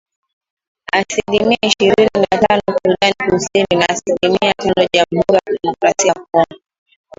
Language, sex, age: Swahili, female, 19-29